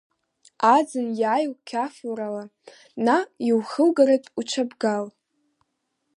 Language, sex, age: Abkhazian, female, under 19